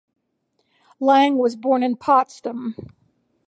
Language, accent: English, United States English